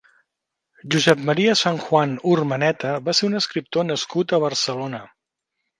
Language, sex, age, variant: Catalan, male, 50-59, Central